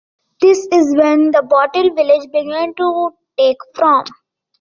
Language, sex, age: English, female, 19-29